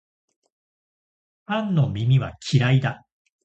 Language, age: Japanese, 40-49